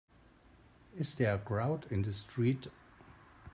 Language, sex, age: English, male, 50-59